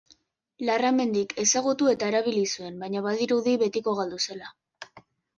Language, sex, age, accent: Basque, female, under 19, Mendebalekoa (Araba, Bizkaia, Gipuzkoako mendebaleko herri batzuk)